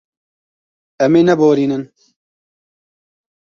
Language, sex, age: Kurdish, male, 19-29